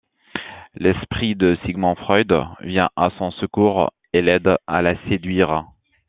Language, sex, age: French, male, 30-39